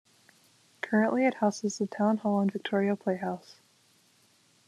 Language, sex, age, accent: English, female, under 19, United States English